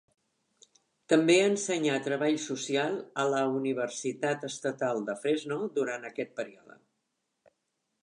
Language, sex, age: Catalan, female, 60-69